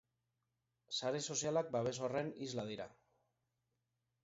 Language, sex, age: Basque, male, 40-49